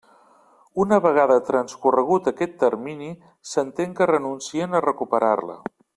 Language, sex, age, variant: Catalan, male, 50-59, Central